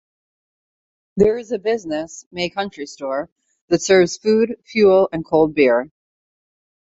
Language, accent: English, United States English